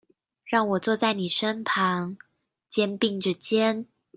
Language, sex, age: Chinese, female, 19-29